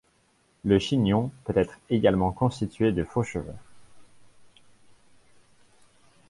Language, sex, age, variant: French, male, 19-29, Français de métropole